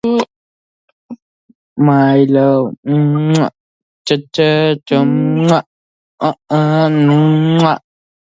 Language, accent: English, United States English